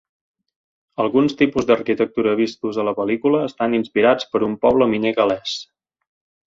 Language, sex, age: Catalan, male, 30-39